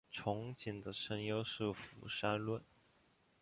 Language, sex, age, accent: Chinese, male, 19-29, 出生地：江西省